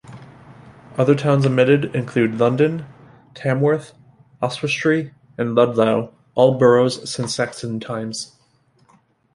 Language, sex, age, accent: English, male, 30-39, United States English